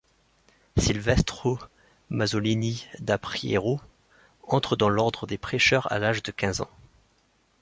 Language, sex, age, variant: French, male, 19-29, Français de métropole